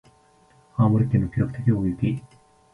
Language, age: Japanese, 19-29